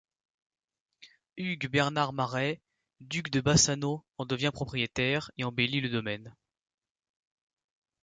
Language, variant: French, Français de métropole